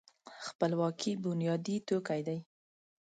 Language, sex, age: Pashto, female, 19-29